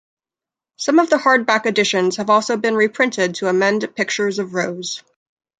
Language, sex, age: English, female, 30-39